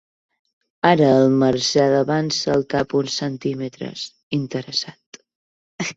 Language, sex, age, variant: Catalan, female, 19-29, Balear